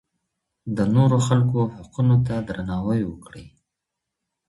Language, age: Pashto, 30-39